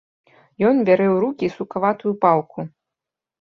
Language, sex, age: Belarusian, female, 30-39